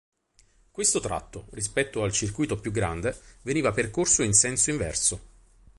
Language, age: Italian, 30-39